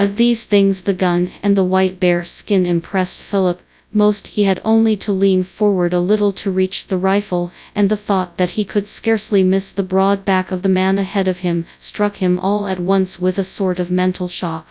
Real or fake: fake